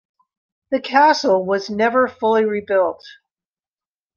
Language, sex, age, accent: English, female, 60-69, United States English